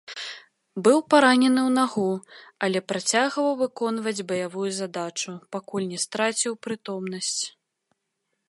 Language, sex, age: Belarusian, female, 19-29